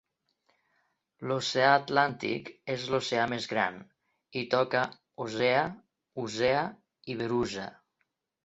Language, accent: Catalan, valencià